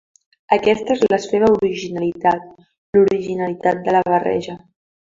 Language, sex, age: Catalan, female, under 19